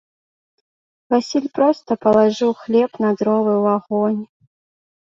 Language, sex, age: Belarusian, female, 19-29